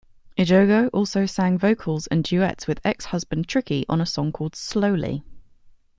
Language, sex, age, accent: English, female, 19-29, England English